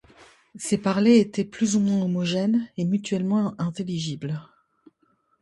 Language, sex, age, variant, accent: French, female, 30-39, Français du nord de l'Afrique, Français du Maroc